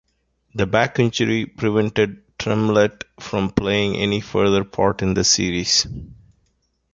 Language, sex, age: English, male, 40-49